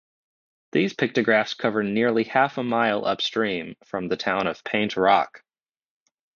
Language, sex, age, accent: English, male, 30-39, United States English